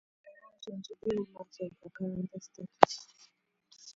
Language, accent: English, England English